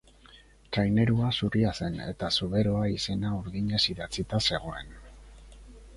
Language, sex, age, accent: Basque, male, 50-59, Erdialdekoa edo Nafarra (Gipuzkoa, Nafarroa)